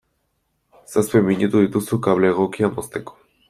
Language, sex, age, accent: Basque, male, 19-29, Erdialdekoa edo Nafarra (Gipuzkoa, Nafarroa)